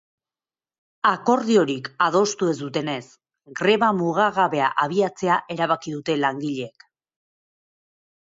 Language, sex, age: Basque, female, 30-39